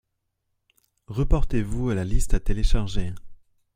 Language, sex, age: French, male, 30-39